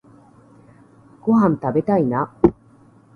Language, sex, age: Japanese, female, 40-49